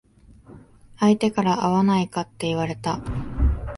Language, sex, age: Japanese, female, 19-29